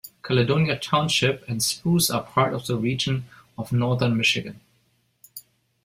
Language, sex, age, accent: English, male, 40-49, United States English